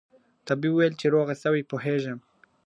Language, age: Pashto, 19-29